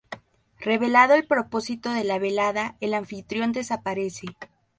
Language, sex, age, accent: Spanish, female, 19-29, México